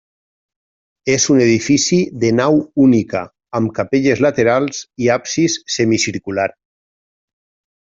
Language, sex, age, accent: Catalan, male, 40-49, valencià